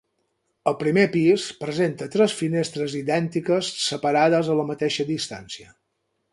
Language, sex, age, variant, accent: Catalan, male, 50-59, Balear, menorquí